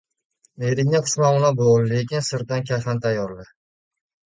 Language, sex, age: Uzbek, male, 19-29